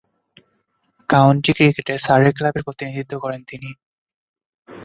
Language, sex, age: Bengali, male, 19-29